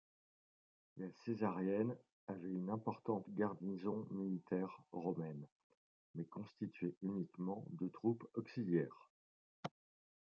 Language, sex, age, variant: French, male, 40-49, Français de métropole